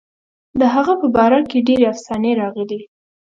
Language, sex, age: Pashto, female, under 19